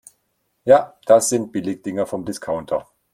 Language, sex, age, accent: German, male, 40-49, Deutschland Deutsch